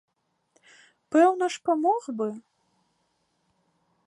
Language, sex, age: Belarusian, female, 19-29